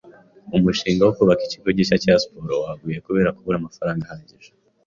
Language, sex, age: Kinyarwanda, male, 19-29